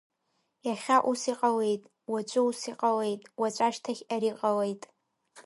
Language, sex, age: Abkhazian, female, 19-29